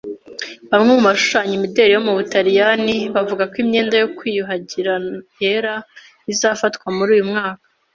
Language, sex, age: Kinyarwanda, female, 19-29